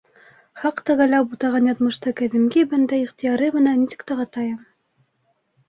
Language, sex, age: Bashkir, female, under 19